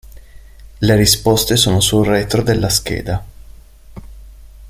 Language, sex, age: Italian, male, 30-39